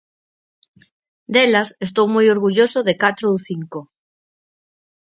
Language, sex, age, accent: Galician, female, 40-49, Normativo (estándar)